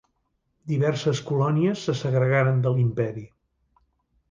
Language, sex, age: Catalan, male, 50-59